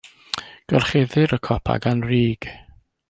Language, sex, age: Welsh, male, 50-59